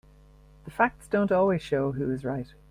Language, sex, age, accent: English, female, 50-59, Irish English